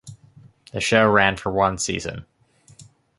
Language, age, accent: English, 19-29, United States English